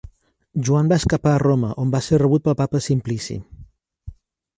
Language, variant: Catalan, Central